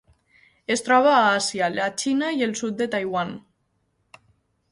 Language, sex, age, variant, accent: Catalan, female, 19-29, Valencià meridional, valencià